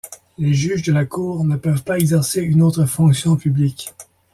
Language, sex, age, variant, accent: French, male, 40-49, Français d'Amérique du Nord, Français du Canada